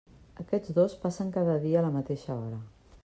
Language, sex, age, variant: Catalan, female, 50-59, Central